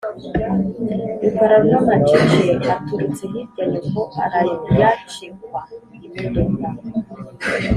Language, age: Kinyarwanda, 19-29